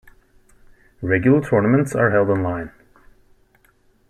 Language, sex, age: English, male, 19-29